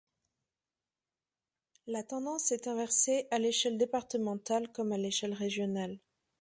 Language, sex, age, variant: French, female, 30-39, Français de métropole